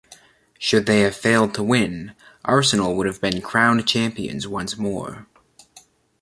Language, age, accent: English, 19-29, United States English